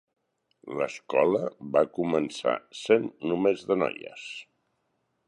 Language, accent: Catalan, Barceloní